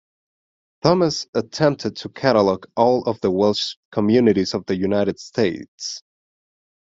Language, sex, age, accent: English, male, 30-39, United States English